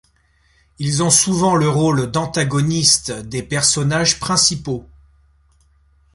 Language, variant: French, Français de métropole